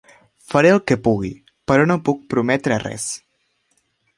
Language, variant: Catalan, Central